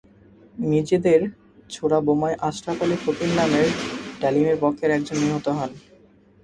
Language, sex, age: Bengali, male, 19-29